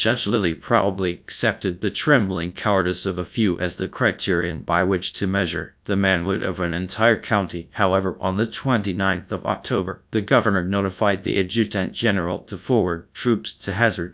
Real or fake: fake